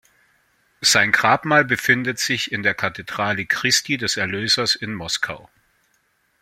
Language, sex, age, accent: German, male, 40-49, Deutschland Deutsch